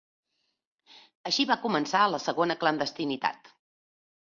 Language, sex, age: Catalan, female, 40-49